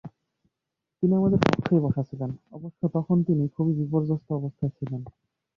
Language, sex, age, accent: Bengali, male, 19-29, শুদ্ধ